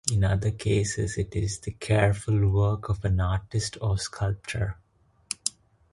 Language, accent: English, India and South Asia (India, Pakistan, Sri Lanka)